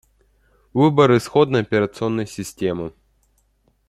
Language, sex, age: Russian, male, under 19